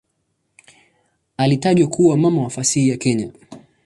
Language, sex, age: Swahili, male, 19-29